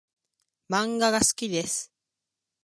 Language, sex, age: Japanese, male, 19-29